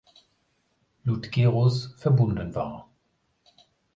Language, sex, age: German, male, 50-59